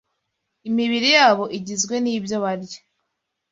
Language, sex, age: Kinyarwanda, female, 19-29